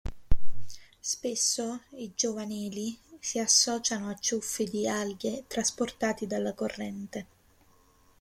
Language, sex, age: Italian, female, 19-29